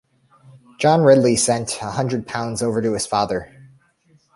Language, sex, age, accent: English, male, 30-39, United States English